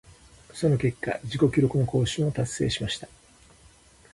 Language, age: Japanese, 60-69